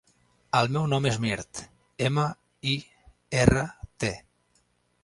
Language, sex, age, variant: Catalan, male, 19-29, Central